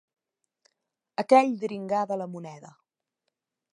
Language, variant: Catalan, Central